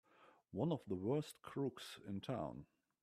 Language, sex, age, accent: English, male, 30-39, England English